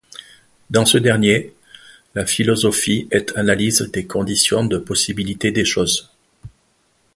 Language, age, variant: French, 50-59, Français de métropole